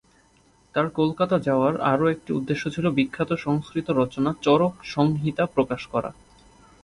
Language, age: Bengali, 19-29